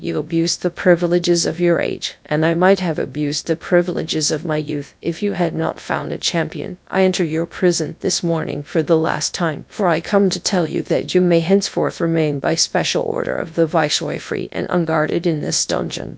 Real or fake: fake